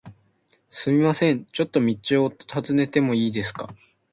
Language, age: Japanese, under 19